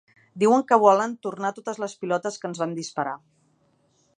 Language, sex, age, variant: Catalan, female, 40-49, Central